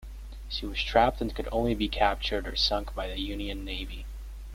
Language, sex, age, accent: English, male, under 19, Canadian English